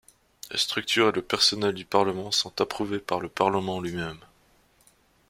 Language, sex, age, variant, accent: French, male, 19-29, Français d'Europe, Français de Suisse